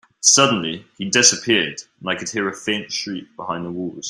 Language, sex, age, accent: English, male, under 19, England English